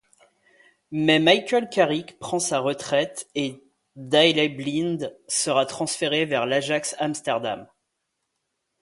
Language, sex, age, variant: French, male, 30-39, Français de métropole